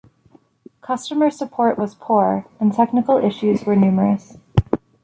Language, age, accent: English, 30-39, United States English